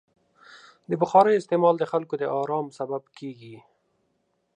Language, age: Pashto, 30-39